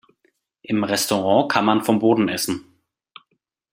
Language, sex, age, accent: German, male, 30-39, Deutschland Deutsch